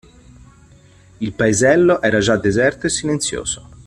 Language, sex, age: Italian, male, 30-39